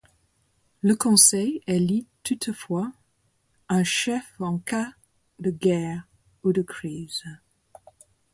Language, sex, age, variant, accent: French, female, 50-59, Français d'Europe, Français du Royaume-Uni